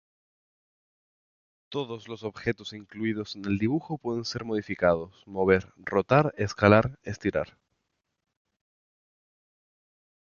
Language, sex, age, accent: Spanish, male, 19-29, España: Islas Canarias